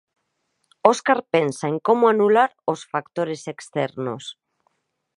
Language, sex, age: Galician, female, 40-49